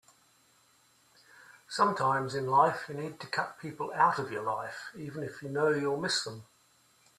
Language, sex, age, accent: English, male, 60-69, Australian English